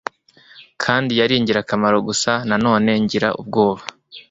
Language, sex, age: Kinyarwanda, male, 30-39